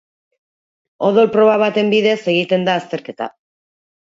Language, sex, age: Basque, female, 40-49